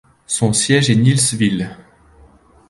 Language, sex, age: French, male, 30-39